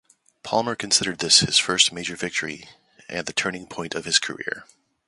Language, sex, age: English, male, 40-49